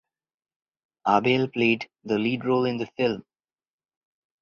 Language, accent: English, India and South Asia (India, Pakistan, Sri Lanka)